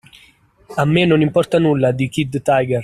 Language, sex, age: Italian, male, 19-29